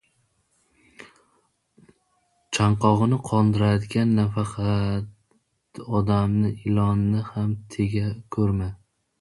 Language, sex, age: Uzbek, male, 19-29